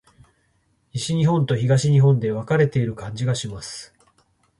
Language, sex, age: Japanese, male, 40-49